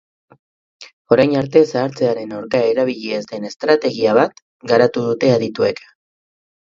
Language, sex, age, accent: Basque, male, 19-29, Mendebalekoa (Araba, Bizkaia, Gipuzkoako mendebaleko herri batzuk)